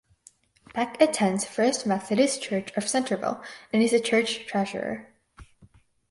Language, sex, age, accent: English, female, under 19, United States English